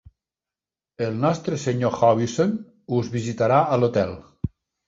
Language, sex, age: Catalan, male, 60-69